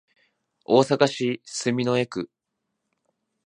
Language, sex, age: Japanese, male, 19-29